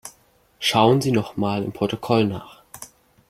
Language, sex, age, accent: German, male, under 19, Deutschland Deutsch